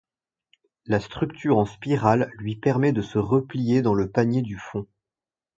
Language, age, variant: French, 19-29, Français de métropole